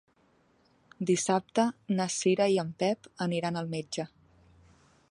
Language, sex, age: Catalan, female, 40-49